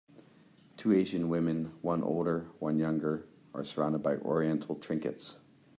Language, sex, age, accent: English, male, 50-59, United States English